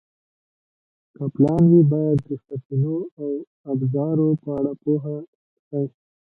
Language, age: Pashto, 19-29